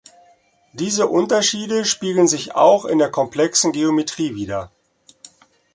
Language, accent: German, Deutschland Deutsch